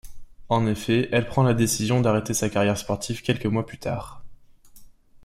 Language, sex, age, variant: French, male, 19-29, Français de métropole